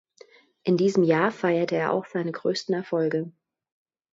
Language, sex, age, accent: German, female, 30-39, Hochdeutsch